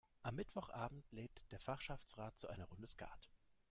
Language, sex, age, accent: German, male, 30-39, Deutschland Deutsch